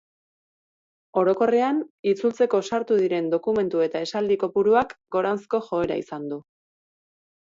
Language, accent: Basque, Erdialdekoa edo Nafarra (Gipuzkoa, Nafarroa)